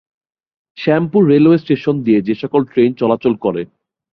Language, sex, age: Bengali, male, 19-29